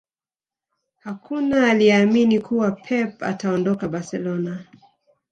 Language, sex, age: Swahili, female, 50-59